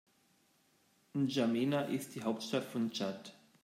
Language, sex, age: German, male, 40-49